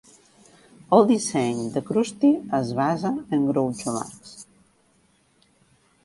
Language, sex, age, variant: Catalan, female, 40-49, Central